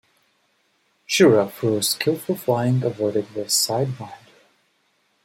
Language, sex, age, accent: English, male, 30-39, United States English